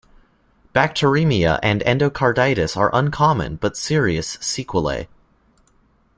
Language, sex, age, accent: English, male, 19-29, United States English